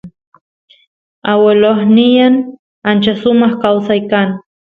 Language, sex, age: Santiago del Estero Quichua, female, 19-29